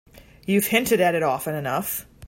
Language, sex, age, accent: English, female, 30-39, United States English